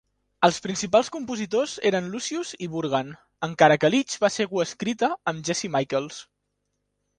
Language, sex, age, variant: Catalan, male, 19-29, Central